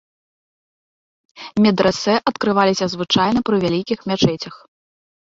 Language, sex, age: Belarusian, female, 30-39